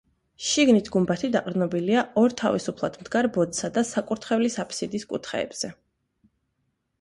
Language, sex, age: Georgian, female, 19-29